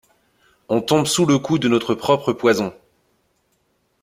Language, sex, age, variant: French, male, 30-39, Français de métropole